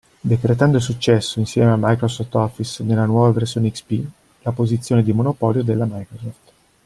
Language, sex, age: Italian, male, 40-49